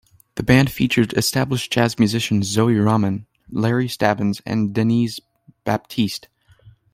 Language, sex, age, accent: English, male, under 19, United States English